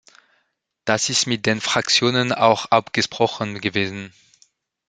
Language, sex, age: German, male, 19-29